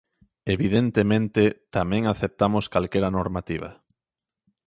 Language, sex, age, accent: Galician, male, 19-29, Normativo (estándar)